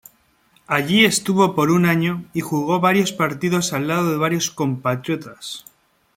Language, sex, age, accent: Spanish, male, 19-29, España: Norte peninsular (Asturias, Castilla y León, Cantabria, País Vasco, Navarra, Aragón, La Rioja, Guadalajara, Cuenca)